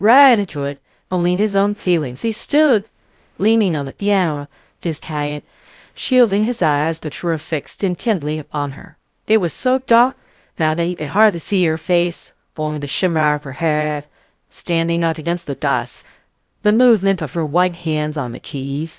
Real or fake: fake